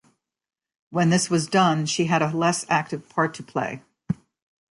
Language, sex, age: English, female, 60-69